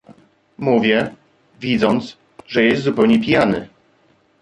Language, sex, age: Polish, male, 40-49